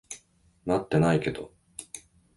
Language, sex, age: Japanese, male, 50-59